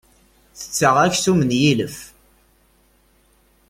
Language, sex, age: Kabyle, male, 30-39